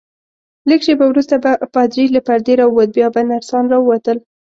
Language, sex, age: Pashto, female, 19-29